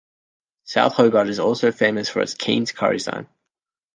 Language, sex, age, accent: English, male, 19-29, Australian English